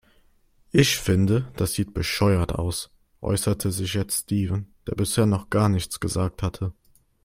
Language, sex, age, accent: German, male, 19-29, Deutschland Deutsch